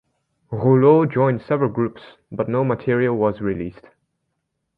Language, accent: English, United States English